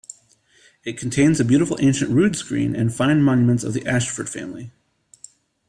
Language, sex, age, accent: English, male, 30-39, United States English